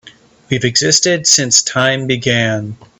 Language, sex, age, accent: English, male, 19-29, United States English